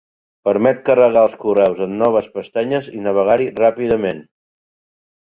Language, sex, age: Catalan, male, 30-39